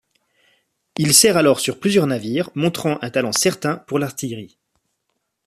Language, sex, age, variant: French, male, 19-29, Français de métropole